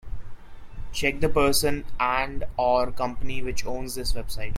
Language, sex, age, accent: English, male, 19-29, India and South Asia (India, Pakistan, Sri Lanka)